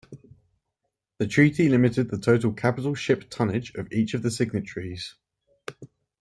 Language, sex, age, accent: English, male, 19-29, England English